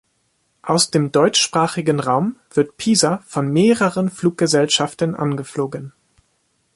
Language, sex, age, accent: German, male, 19-29, Deutschland Deutsch